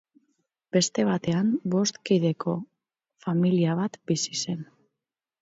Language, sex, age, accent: Basque, female, 19-29, Mendebalekoa (Araba, Bizkaia, Gipuzkoako mendebaleko herri batzuk)